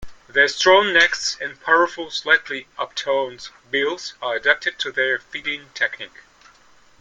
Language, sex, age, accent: English, male, 40-49, England English